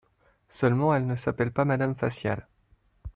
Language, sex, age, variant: French, male, 19-29, Français de métropole